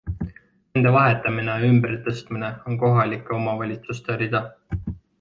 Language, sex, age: Estonian, male, 19-29